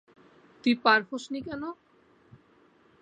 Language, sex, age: Bengali, male, under 19